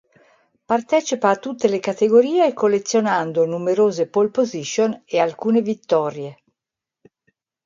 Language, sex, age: Italian, female, 60-69